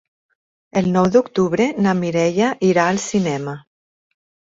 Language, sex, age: Catalan, female, 40-49